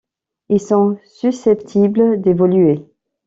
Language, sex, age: French, female, 30-39